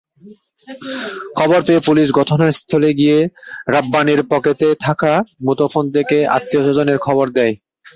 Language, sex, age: Bengali, male, 19-29